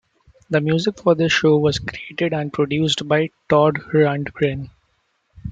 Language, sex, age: English, male, 19-29